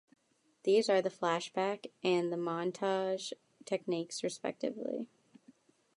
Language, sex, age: English, female, under 19